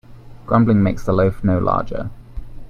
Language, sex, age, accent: English, male, 19-29, England English